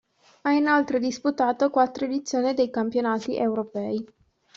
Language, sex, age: Italian, female, 19-29